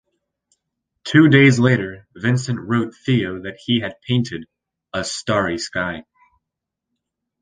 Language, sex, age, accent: English, male, under 19, United States English